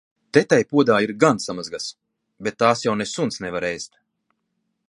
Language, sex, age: Latvian, male, 30-39